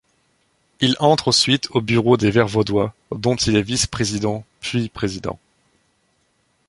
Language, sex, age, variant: French, male, 19-29, Français de métropole